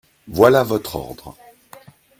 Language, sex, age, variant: French, male, 40-49, Français de métropole